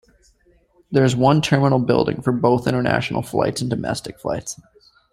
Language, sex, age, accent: English, male, 30-39, United States English